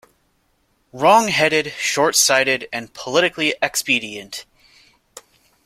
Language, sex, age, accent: English, male, 19-29, United States English